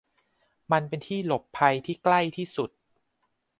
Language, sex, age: Thai, male, 30-39